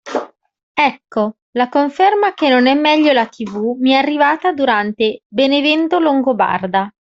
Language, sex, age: Italian, male, 30-39